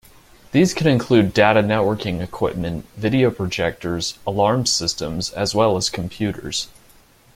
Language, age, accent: English, 19-29, United States English